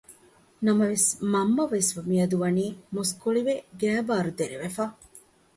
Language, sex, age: Divehi, female, 40-49